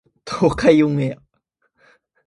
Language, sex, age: Japanese, male, 19-29